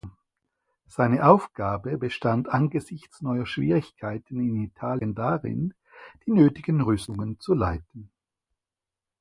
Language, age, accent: German, 50-59, Schweizerdeutsch